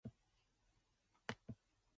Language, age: English, 19-29